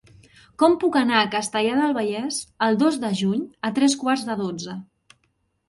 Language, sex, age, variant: Catalan, female, 30-39, Central